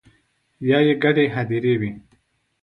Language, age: Pashto, 30-39